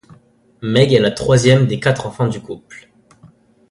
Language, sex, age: French, male, under 19